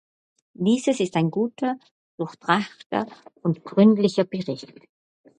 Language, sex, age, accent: German, female, 60-69, Österreichisches Deutsch